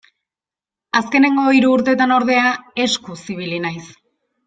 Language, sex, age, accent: Basque, female, 19-29, Erdialdekoa edo Nafarra (Gipuzkoa, Nafarroa)